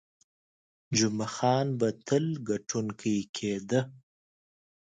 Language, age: Pashto, 19-29